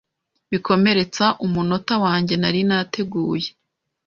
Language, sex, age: Kinyarwanda, female, 19-29